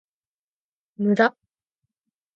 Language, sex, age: Japanese, female, 19-29